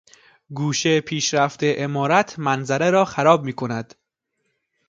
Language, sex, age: Persian, male, 19-29